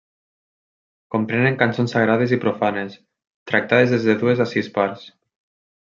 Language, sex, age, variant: Catalan, male, 19-29, Nord-Occidental